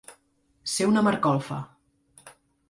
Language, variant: Catalan, Central